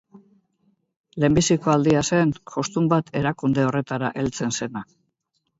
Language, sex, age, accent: Basque, female, 70-79, Mendebalekoa (Araba, Bizkaia, Gipuzkoako mendebaleko herri batzuk)